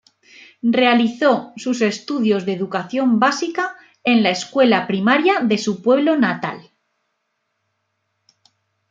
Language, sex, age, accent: Spanish, female, 19-29, España: Norte peninsular (Asturias, Castilla y León, Cantabria, País Vasco, Navarra, Aragón, La Rioja, Guadalajara, Cuenca)